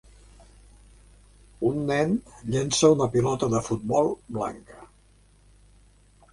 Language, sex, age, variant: Catalan, male, 70-79, Central